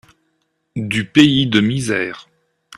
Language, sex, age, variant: French, male, 50-59, Français de métropole